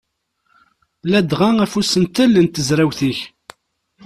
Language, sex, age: Kabyle, male, 30-39